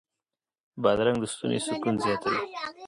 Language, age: Pashto, 30-39